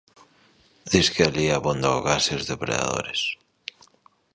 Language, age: Galician, 30-39